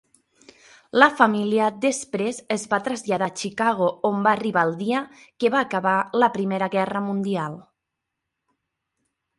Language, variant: Catalan, Central